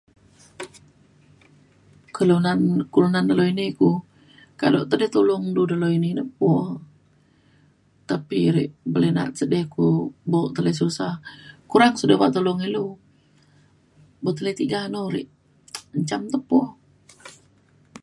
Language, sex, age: Mainstream Kenyah, female, 30-39